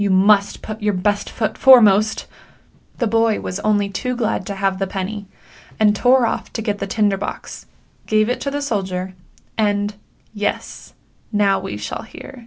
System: none